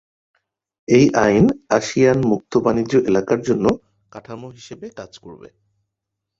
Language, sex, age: Bengali, male, 30-39